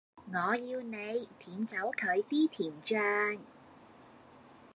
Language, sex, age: Cantonese, female, 30-39